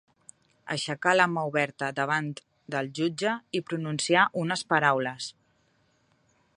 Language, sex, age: Catalan, female, 30-39